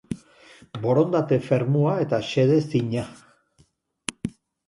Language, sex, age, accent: Basque, male, 50-59, Erdialdekoa edo Nafarra (Gipuzkoa, Nafarroa)